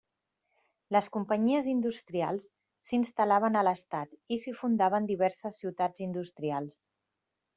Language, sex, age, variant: Catalan, female, 40-49, Central